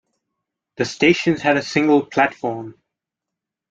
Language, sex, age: English, male, under 19